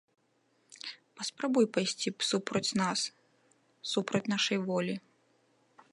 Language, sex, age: Belarusian, female, 19-29